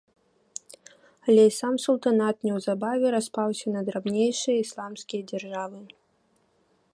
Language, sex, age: Belarusian, female, 19-29